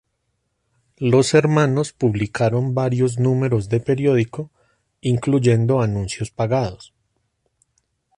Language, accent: Spanish, Andino-Pacífico: Colombia, Perú, Ecuador, oeste de Bolivia y Venezuela andina